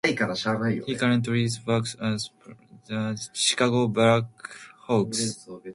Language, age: English, 19-29